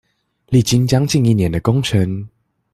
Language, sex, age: Chinese, male, 19-29